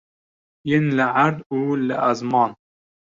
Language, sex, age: Kurdish, male, 19-29